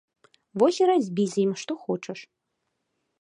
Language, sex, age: Belarusian, female, 19-29